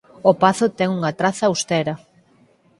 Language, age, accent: Galician, 40-49, Oriental (común en zona oriental)